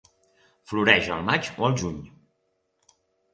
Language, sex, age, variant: Catalan, male, 40-49, Central